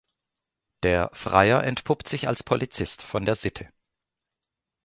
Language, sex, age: German, male, 40-49